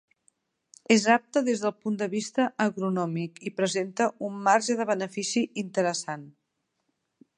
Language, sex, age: Catalan, female, 50-59